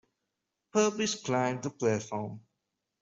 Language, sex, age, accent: English, male, 19-29, India and South Asia (India, Pakistan, Sri Lanka)